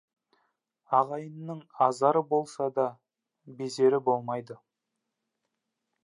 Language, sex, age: Kazakh, male, 19-29